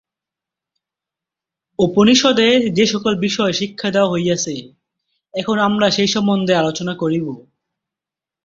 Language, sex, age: Bengali, male, 19-29